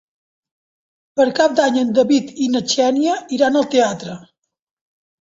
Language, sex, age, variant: Catalan, male, 50-59, Central